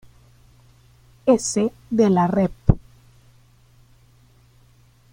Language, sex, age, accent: Spanish, female, 30-39, América central